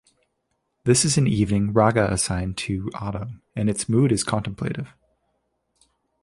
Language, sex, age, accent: English, male, 30-39, United States English